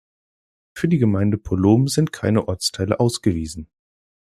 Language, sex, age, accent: German, male, 19-29, Deutschland Deutsch